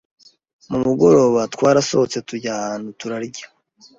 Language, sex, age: Kinyarwanda, male, 19-29